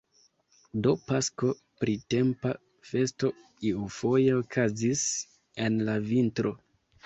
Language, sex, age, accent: Esperanto, male, 19-29, Internacia